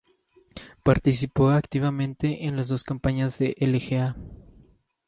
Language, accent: Spanish, México